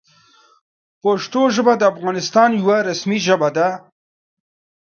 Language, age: Pashto, 30-39